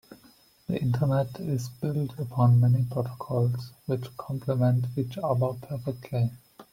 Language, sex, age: English, male, 30-39